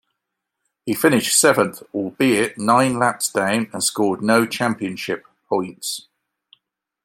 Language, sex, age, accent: English, male, 40-49, England English